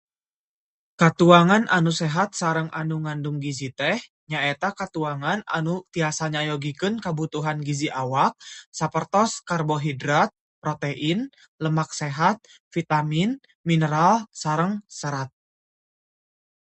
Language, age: Sundanese, 19-29